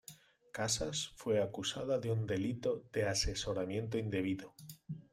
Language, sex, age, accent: Spanish, male, 30-39, España: Sur peninsular (Andalucia, Extremadura, Murcia)